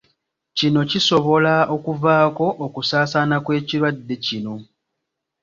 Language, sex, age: Ganda, male, 19-29